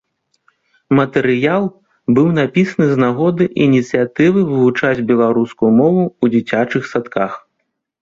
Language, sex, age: Belarusian, male, 30-39